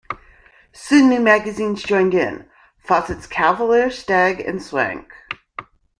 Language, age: English, 50-59